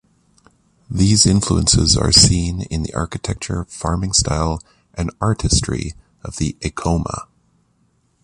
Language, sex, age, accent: English, male, 30-39, Canadian English